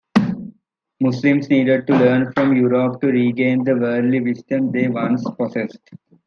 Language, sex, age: English, male, under 19